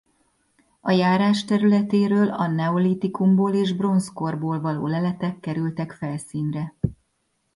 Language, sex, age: Hungarian, female, 40-49